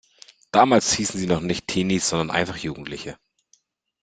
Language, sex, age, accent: German, male, 30-39, Deutschland Deutsch